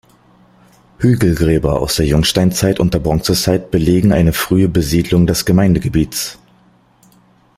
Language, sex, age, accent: German, male, 30-39, Deutschland Deutsch